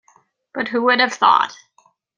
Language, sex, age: English, female, 30-39